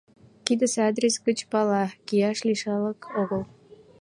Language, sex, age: Mari, female, 19-29